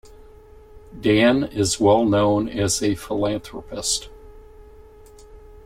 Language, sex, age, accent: English, male, 60-69, United States English